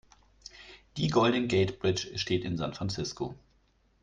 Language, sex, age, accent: German, male, 30-39, Deutschland Deutsch